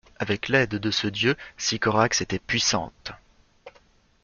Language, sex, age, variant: French, male, 40-49, Français de métropole